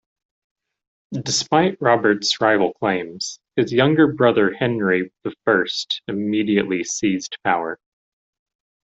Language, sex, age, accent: English, male, 30-39, United States English